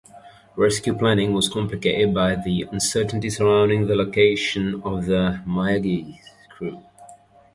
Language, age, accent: English, 19-29, England English